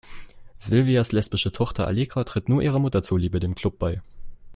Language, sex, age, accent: German, male, under 19, Deutschland Deutsch